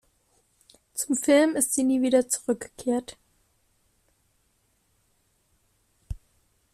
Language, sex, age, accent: German, female, 19-29, Deutschland Deutsch